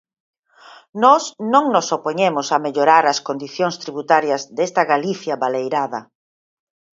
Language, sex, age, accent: Galician, female, 50-59, Normativo (estándar)